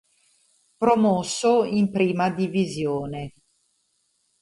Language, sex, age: Italian, female, 40-49